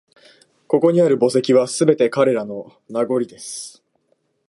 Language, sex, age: Japanese, male, under 19